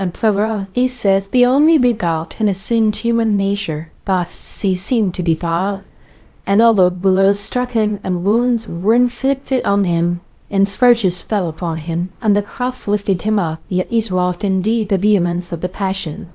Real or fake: fake